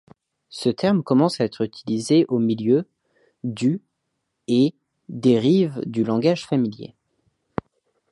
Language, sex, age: French, male, under 19